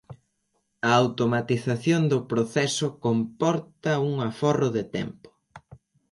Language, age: Galician, 19-29